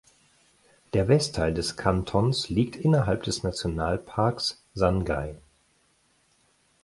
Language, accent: German, Deutschland Deutsch